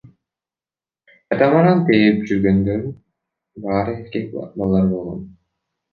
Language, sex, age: Kyrgyz, male, 19-29